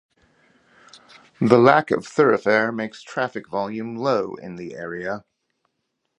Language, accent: English, United States English